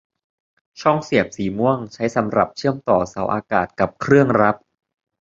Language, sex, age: Thai, male, 19-29